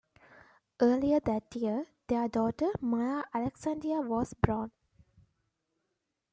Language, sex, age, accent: English, female, 19-29, England English